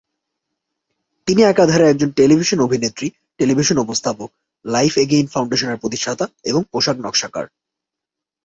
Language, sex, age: Bengali, male, 19-29